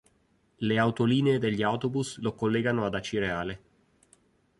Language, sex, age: Italian, male, 30-39